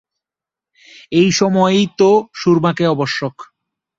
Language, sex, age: Bengali, male, 19-29